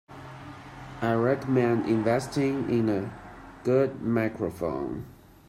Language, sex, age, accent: English, male, 19-29, Hong Kong English